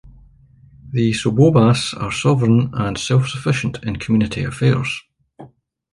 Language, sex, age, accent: English, male, 50-59, Scottish English